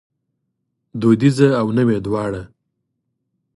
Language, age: Pashto, 30-39